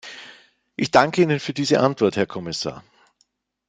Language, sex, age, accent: German, male, 50-59, Österreichisches Deutsch